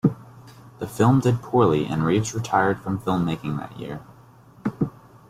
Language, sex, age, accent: English, male, 19-29, United States English